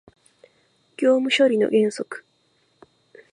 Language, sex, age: Japanese, female, 19-29